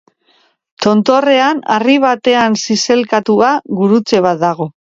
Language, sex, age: Basque, female, 50-59